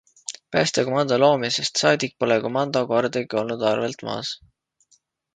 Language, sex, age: Estonian, male, 19-29